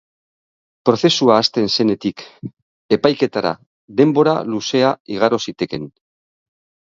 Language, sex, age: Basque, male, 60-69